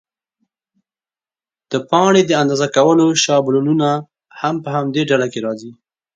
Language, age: Pashto, 19-29